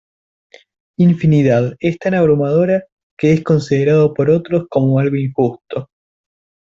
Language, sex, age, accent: Spanish, male, under 19, Rioplatense: Argentina, Uruguay, este de Bolivia, Paraguay